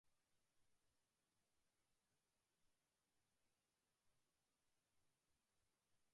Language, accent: English, United States English